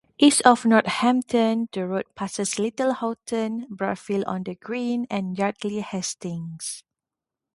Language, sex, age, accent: English, female, 30-39, Malaysian English